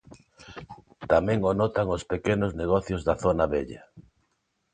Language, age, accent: Galician, 40-49, Neofalante